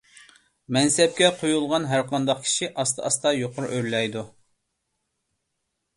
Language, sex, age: Uyghur, male, 30-39